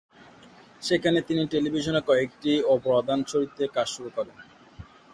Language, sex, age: Bengali, male, 19-29